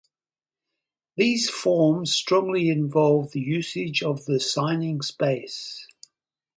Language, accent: English, Australian English